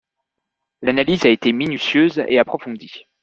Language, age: French, 19-29